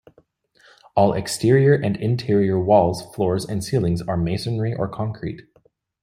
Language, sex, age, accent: English, male, 19-29, United States English